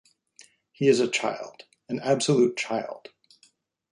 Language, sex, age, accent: English, male, 40-49, United States English